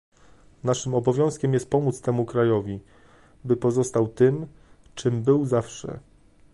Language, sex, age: Polish, male, 30-39